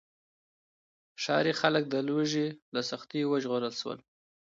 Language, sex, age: Pashto, male, 30-39